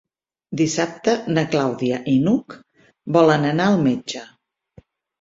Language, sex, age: Catalan, female, 50-59